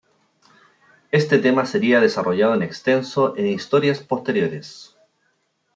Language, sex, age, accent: Spanish, male, 30-39, Chileno: Chile, Cuyo